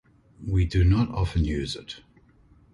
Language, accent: English, Southern African (South Africa, Zimbabwe, Namibia)